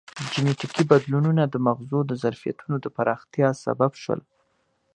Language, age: Pashto, 30-39